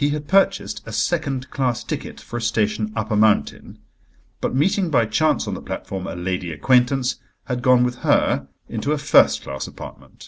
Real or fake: real